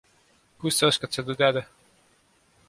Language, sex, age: Estonian, male, 19-29